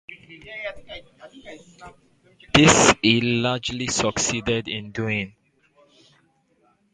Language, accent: English, England English